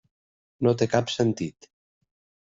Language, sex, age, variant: Catalan, male, 30-39, Central